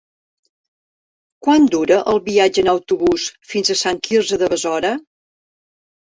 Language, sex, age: Catalan, female, 60-69